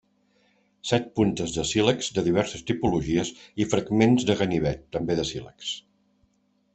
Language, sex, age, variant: Catalan, male, 50-59, Central